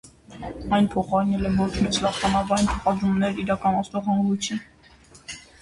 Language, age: Armenian, under 19